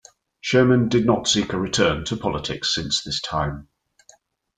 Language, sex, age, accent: English, male, 40-49, England English